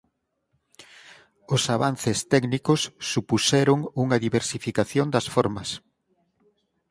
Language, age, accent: Galician, 50-59, Normativo (estándar)